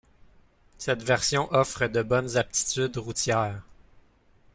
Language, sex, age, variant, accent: French, male, 19-29, Français d'Amérique du Nord, Français du Canada